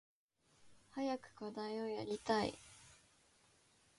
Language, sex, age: Japanese, female, 19-29